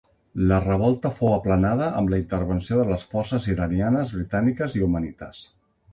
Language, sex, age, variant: Catalan, male, 50-59, Central